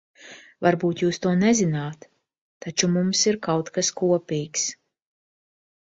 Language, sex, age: Latvian, female, 30-39